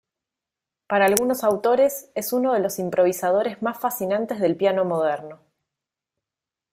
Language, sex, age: Spanish, female, 30-39